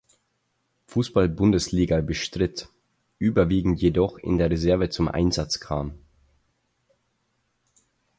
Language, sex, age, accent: German, male, 19-29, Österreichisches Deutsch